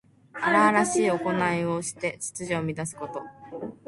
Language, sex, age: Japanese, female, under 19